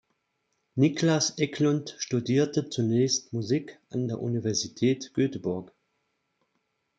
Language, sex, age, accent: German, male, 40-49, Deutschland Deutsch